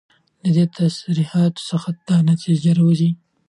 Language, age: Pashto, 19-29